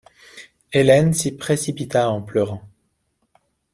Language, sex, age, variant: French, male, 19-29, Français de métropole